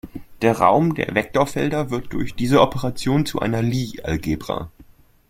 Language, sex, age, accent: German, male, under 19, Deutschland Deutsch